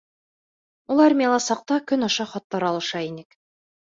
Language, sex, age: Bashkir, female, 30-39